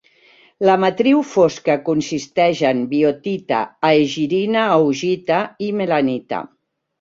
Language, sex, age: Catalan, female, 50-59